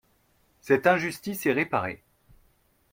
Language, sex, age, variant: French, male, 30-39, Français de métropole